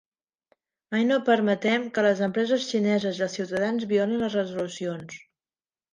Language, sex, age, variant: Catalan, female, 30-39, Central